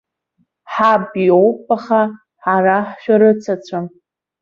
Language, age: Abkhazian, under 19